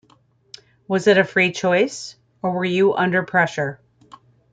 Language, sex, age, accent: English, female, 40-49, United States English